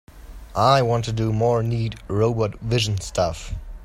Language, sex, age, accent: English, male, 19-29, United States English